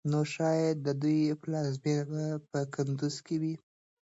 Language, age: Pashto, under 19